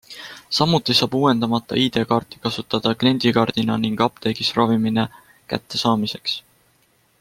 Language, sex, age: Estonian, male, 19-29